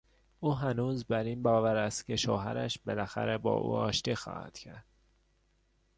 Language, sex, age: Persian, male, 19-29